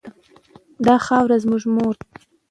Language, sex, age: Pashto, female, 19-29